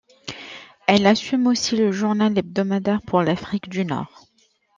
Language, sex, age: French, male, 40-49